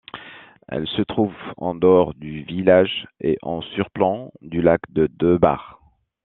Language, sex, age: French, male, 30-39